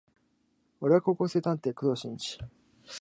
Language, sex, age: Japanese, male, 19-29